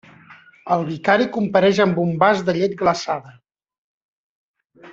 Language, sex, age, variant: Catalan, male, 40-49, Central